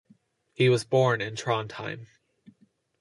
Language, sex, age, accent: English, male, under 19, United States English